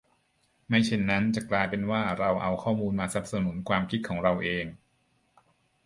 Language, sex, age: Thai, male, 40-49